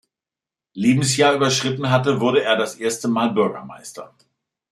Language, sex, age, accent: German, male, 50-59, Deutschland Deutsch